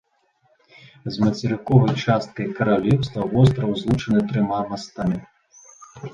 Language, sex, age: Belarusian, male, 19-29